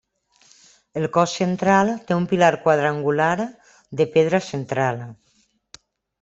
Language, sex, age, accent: Catalan, female, 40-49, valencià